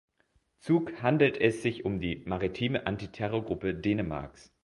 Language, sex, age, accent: German, male, 19-29, Deutschland Deutsch